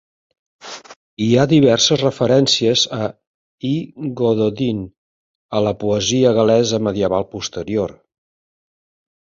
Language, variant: Catalan, Central